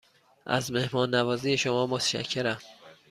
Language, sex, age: Persian, male, 30-39